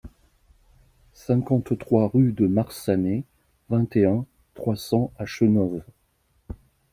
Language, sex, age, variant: French, male, 50-59, Français de métropole